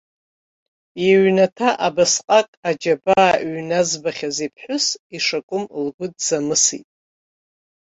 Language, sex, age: Abkhazian, female, 60-69